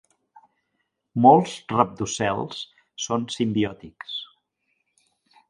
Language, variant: Catalan, Central